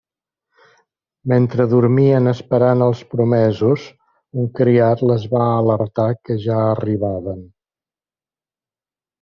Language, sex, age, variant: Catalan, male, 70-79, Central